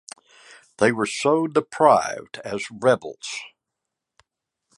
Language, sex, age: English, male, 70-79